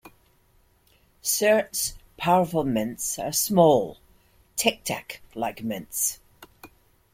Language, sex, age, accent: English, female, 60-69, Scottish English